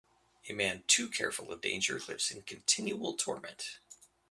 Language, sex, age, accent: English, male, 50-59, United States English